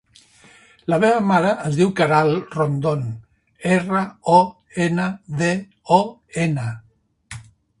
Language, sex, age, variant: Catalan, male, 60-69, Central